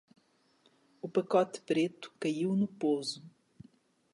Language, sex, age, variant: Portuguese, female, 40-49, Portuguese (Portugal)